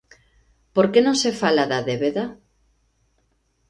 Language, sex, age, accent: Galician, female, 50-59, Oriental (común en zona oriental)